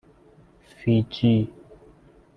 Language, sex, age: Persian, male, 19-29